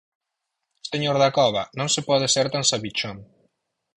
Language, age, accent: Galician, 30-39, Normativo (estándar)